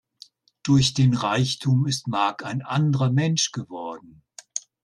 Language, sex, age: German, male, 60-69